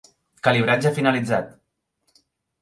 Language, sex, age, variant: Catalan, male, 30-39, Central